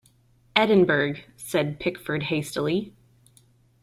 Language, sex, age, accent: English, female, 30-39, United States English